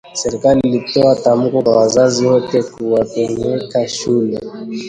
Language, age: Swahili, 30-39